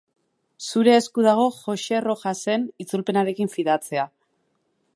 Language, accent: Basque, Mendebalekoa (Araba, Bizkaia, Gipuzkoako mendebaleko herri batzuk)